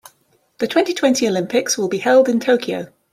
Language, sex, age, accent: English, female, 30-39, England English